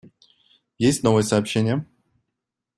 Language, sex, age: Russian, male, 19-29